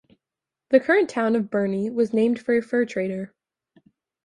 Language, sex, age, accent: English, female, under 19, United States English